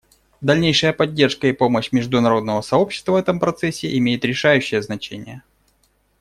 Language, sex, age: Russian, male, 40-49